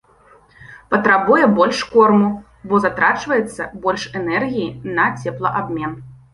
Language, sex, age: Belarusian, female, 19-29